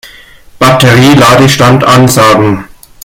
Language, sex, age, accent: German, male, 19-29, Deutschland Deutsch